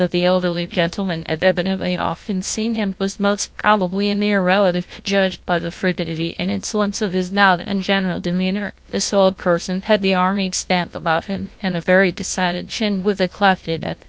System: TTS, GlowTTS